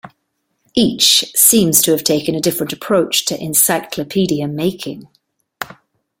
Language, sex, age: English, female, 40-49